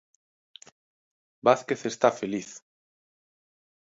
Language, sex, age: Galician, male, 30-39